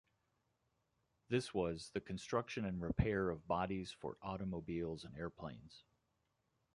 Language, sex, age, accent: English, male, 30-39, United States English